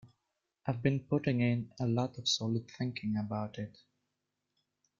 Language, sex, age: English, male, 19-29